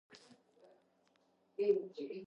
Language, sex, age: Georgian, female, 19-29